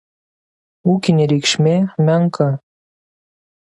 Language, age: Lithuanian, 19-29